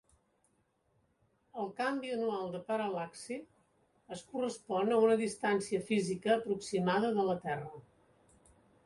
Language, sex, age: Catalan, female, 70-79